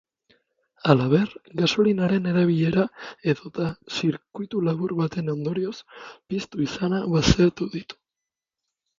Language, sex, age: Basque, male, 30-39